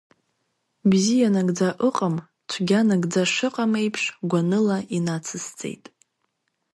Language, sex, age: Abkhazian, female, under 19